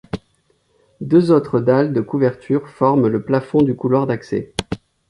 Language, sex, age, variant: French, male, 40-49, Français de métropole